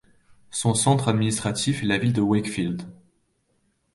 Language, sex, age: French, male, 30-39